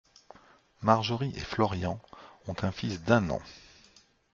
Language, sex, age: French, male, 50-59